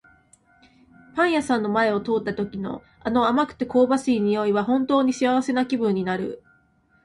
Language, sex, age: Japanese, female, 19-29